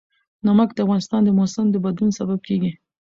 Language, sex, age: Pashto, female, 19-29